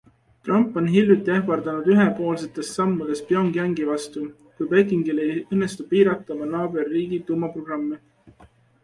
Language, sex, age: Estonian, male, 19-29